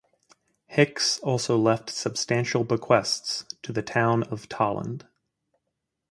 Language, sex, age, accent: English, male, 30-39, United States English